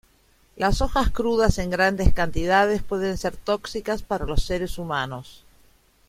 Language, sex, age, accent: Spanish, female, 50-59, Rioplatense: Argentina, Uruguay, este de Bolivia, Paraguay